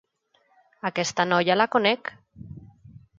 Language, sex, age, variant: Catalan, female, 40-49, Nord-Occidental